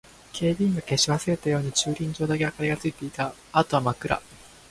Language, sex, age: Japanese, male, 19-29